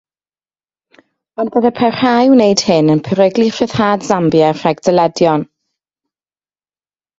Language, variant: Welsh, Mid Wales